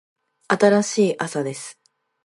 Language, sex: Japanese, female